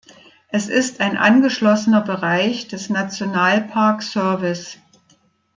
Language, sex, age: German, female, 60-69